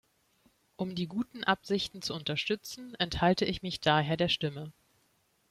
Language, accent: German, Deutschland Deutsch